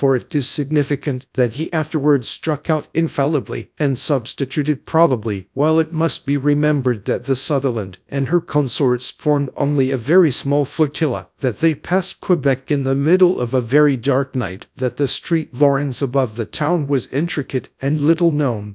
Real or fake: fake